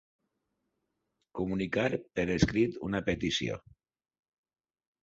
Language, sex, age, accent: Catalan, male, 50-59, valencià